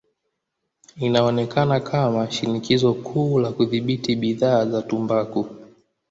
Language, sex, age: Swahili, male, 19-29